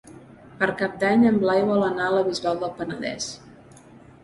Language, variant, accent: Catalan, Central, central